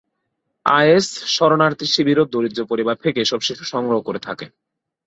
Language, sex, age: Bengali, male, 19-29